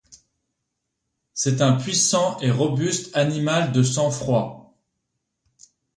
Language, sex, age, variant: French, male, 30-39, Français de métropole